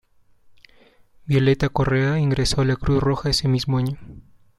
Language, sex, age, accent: Spanish, male, 19-29, Andino-Pacífico: Colombia, Perú, Ecuador, oeste de Bolivia y Venezuela andina